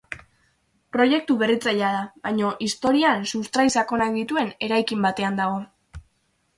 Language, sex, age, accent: Basque, female, under 19, Mendebalekoa (Araba, Bizkaia, Gipuzkoako mendebaleko herri batzuk)